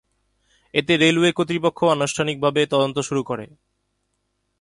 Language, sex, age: Bengali, male, 19-29